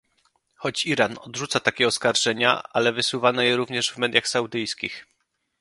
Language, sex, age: Polish, male, 30-39